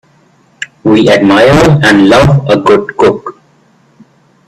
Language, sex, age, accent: English, male, 19-29, India and South Asia (India, Pakistan, Sri Lanka)